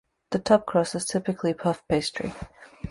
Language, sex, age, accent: English, female, 19-29, United States English